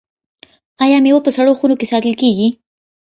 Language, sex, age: Pashto, female, 19-29